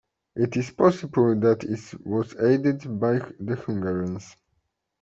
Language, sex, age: English, male, 19-29